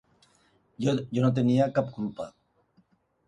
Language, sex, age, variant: Catalan, male, 50-59, Alacantí